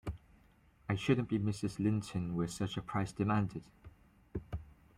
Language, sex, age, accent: English, male, 19-29, England English